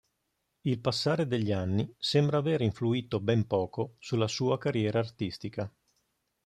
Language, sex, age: Italian, male, 50-59